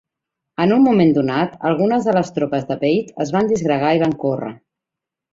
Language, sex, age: Catalan, female, 40-49